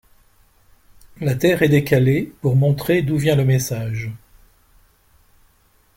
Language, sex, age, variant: French, male, 60-69, Français de métropole